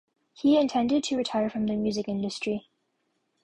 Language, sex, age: English, female, under 19